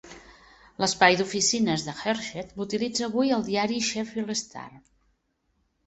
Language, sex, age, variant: Catalan, female, 60-69, Central